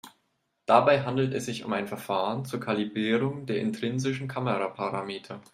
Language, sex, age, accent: German, male, 19-29, Deutschland Deutsch